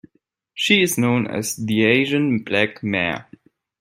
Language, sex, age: English, male, 19-29